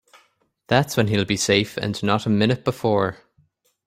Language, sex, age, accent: English, male, 19-29, Irish English